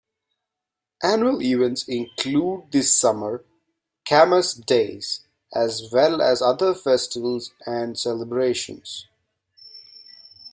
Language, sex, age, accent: English, male, 19-29, India and South Asia (India, Pakistan, Sri Lanka)